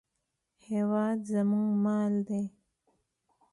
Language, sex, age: Pashto, female, 19-29